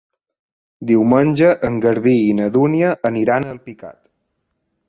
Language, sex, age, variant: Catalan, male, 30-39, Balear